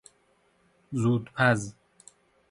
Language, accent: Persian, فارسی